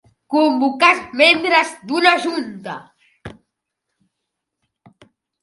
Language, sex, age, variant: Catalan, male, under 19, Central